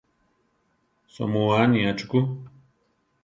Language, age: Central Tarahumara, 30-39